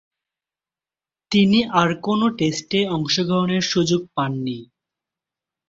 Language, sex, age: Bengali, male, 19-29